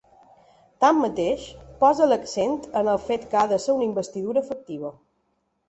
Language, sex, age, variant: Catalan, female, 30-39, Balear